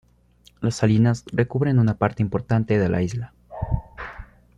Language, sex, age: Spanish, male, under 19